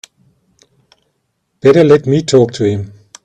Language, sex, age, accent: English, male, 50-59, Southern African (South Africa, Zimbabwe, Namibia)